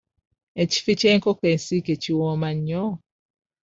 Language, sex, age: Ganda, female, 19-29